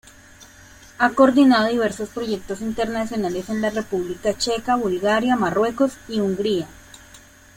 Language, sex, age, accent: Spanish, female, 19-29, Caribe: Cuba, Venezuela, Puerto Rico, República Dominicana, Panamá, Colombia caribeña, México caribeño, Costa del golfo de México